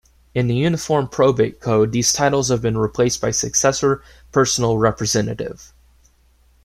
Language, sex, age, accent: English, male, 19-29, United States English